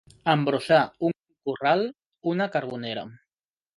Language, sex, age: Catalan, male, 30-39